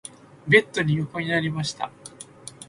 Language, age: Japanese, under 19